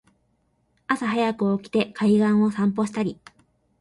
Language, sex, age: Japanese, female, 19-29